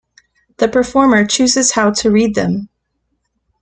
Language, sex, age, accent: English, female, 40-49, United States English